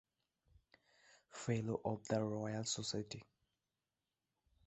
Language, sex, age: Bengali, male, 19-29